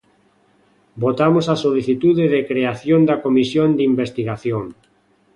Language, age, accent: Galician, 40-49, Normativo (estándar)